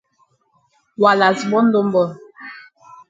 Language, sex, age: Cameroon Pidgin, female, 40-49